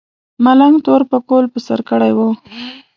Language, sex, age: Pashto, female, 19-29